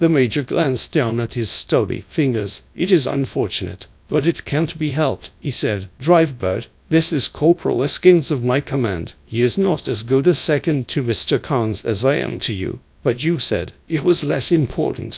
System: TTS, GradTTS